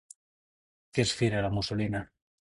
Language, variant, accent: Catalan, Nord-Occidental, nord-occidental